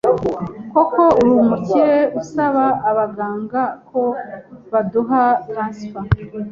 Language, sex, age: Kinyarwanda, male, 19-29